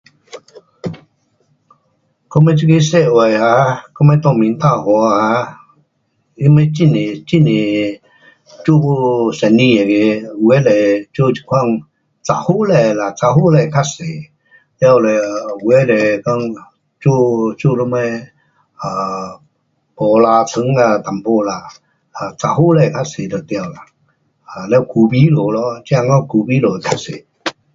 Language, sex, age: Pu-Xian Chinese, male, 60-69